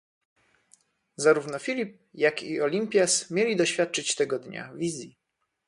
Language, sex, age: Polish, male, 30-39